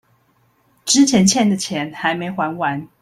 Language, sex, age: Chinese, female, 30-39